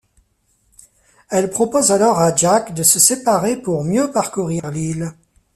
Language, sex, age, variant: French, male, 40-49, Français de métropole